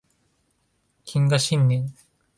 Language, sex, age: Japanese, male, 19-29